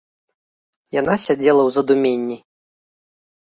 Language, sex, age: Belarusian, male, 30-39